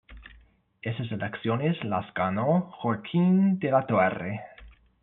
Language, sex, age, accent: Spanish, male, 30-39, México